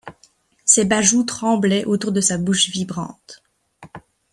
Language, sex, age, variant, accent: French, female, 19-29, Français d'Europe, Français de Belgique